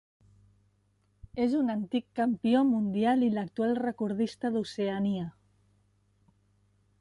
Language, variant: Catalan, Central